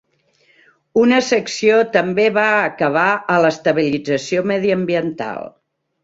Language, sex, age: Catalan, female, 50-59